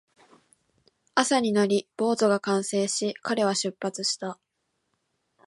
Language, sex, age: Japanese, female, 19-29